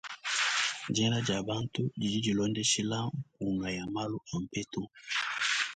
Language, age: Luba-Lulua, 19-29